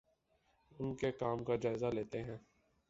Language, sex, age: Urdu, male, 19-29